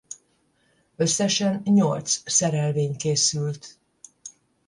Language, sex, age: Hungarian, female, 60-69